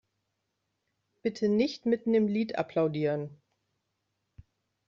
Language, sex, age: German, female, 30-39